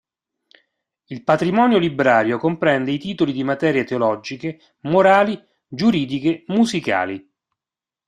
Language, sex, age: Italian, male, 50-59